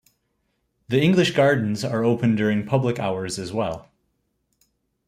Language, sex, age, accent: English, male, 30-39, United States English